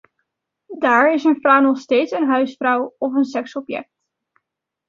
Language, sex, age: Dutch, female, 19-29